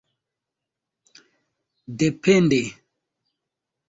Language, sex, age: Esperanto, male, 19-29